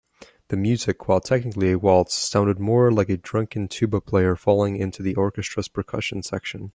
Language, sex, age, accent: English, male, 19-29, United States English